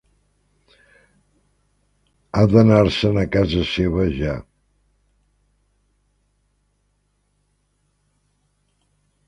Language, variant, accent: Catalan, Central, balear